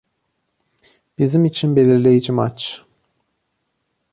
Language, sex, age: Turkish, male, 19-29